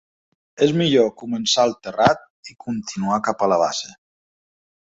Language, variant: Catalan, Balear